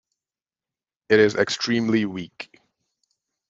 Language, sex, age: English, male, 30-39